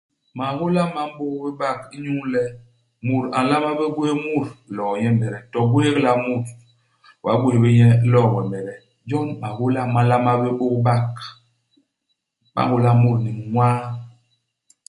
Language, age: Basaa, 40-49